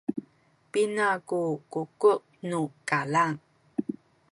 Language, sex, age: Sakizaya, female, 30-39